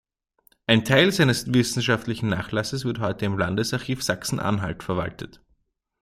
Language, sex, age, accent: German, male, 19-29, Österreichisches Deutsch